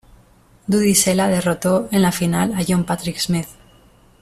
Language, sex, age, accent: Spanish, female, 30-39, España: Norte peninsular (Asturias, Castilla y León, Cantabria, País Vasco, Navarra, Aragón, La Rioja, Guadalajara, Cuenca)